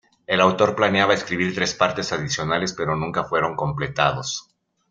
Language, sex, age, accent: Spanish, male, 50-59, México